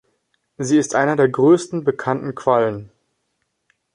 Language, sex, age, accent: German, male, under 19, Deutschland Deutsch